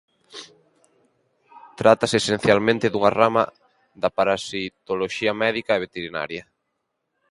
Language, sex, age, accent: Galician, male, 19-29, Normativo (estándar)